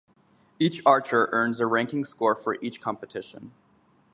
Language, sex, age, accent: English, male, 19-29, United States English